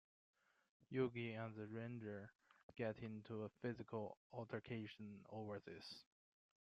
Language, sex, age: English, male, 30-39